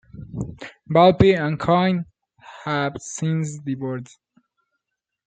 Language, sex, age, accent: English, male, under 19, United States English